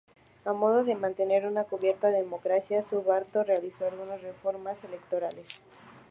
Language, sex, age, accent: Spanish, female, under 19, México